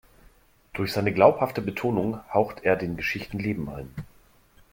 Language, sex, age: German, male, 40-49